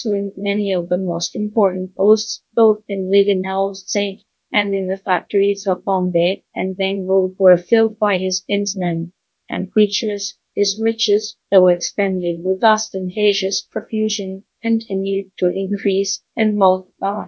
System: TTS, GlowTTS